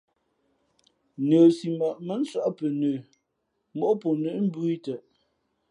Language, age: Fe'fe', 19-29